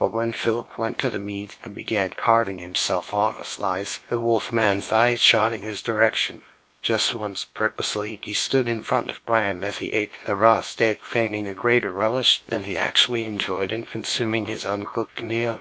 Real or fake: fake